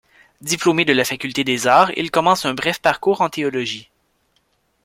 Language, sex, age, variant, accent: French, male, 19-29, Français d'Amérique du Nord, Français du Canada